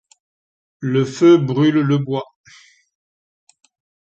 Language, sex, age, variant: French, male, 60-69, Français de métropole